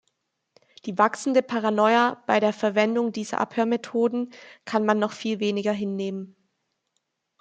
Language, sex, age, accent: German, female, 19-29, Deutschland Deutsch